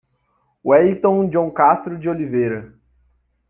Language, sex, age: Portuguese, male, 19-29